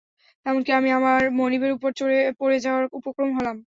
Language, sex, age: Bengali, female, 19-29